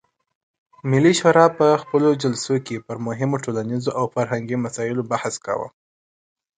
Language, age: Pashto, 19-29